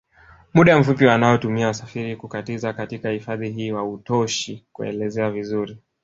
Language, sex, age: Swahili, male, 19-29